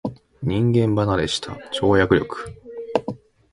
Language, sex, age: Japanese, male, 40-49